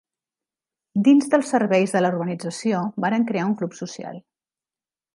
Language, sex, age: Catalan, female, 50-59